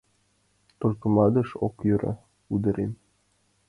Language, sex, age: Mari, male, under 19